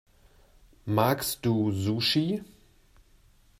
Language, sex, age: German, male, 40-49